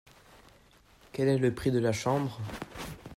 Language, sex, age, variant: French, male, under 19, Français de métropole